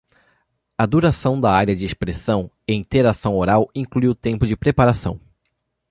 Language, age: Portuguese, 19-29